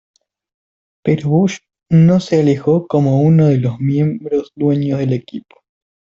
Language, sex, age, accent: Spanish, male, under 19, Rioplatense: Argentina, Uruguay, este de Bolivia, Paraguay